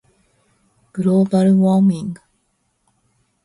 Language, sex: Japanese, female